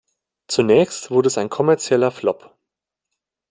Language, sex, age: German, male, 19-29